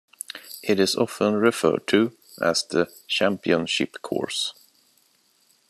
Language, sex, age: English, male, 30-39